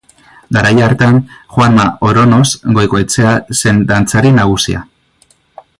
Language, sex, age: Basque, male, under 19